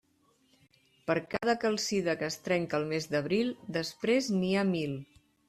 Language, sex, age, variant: Catalan, female, 50-59, Central